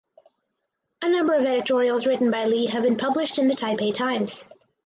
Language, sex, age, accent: English, female, under 19, United States English